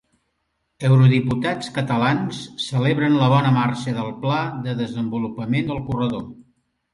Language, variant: Catalan, Central